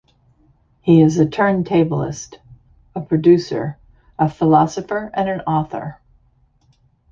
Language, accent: English, United States English